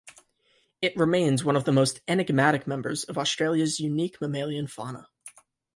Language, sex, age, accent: English, male, 19-29, United States English